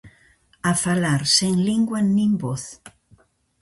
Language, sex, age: Galician, female, 60-69